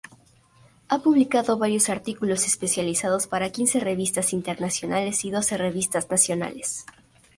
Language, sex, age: Spanish, female, under 19